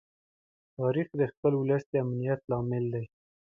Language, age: Pashto, 19-29